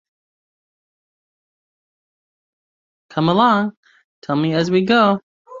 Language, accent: English, United States English